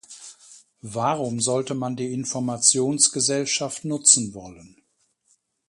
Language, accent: German, Deutschland Deutsch